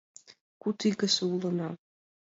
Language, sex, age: Mari, female, 19-29